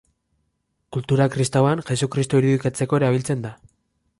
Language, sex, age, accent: Basque, male, 19-29, Erdialdekoa edo Nafarra (Gipuzkoa, Nafarroa)